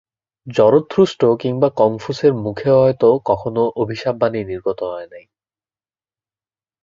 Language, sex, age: Bengali, male, under 19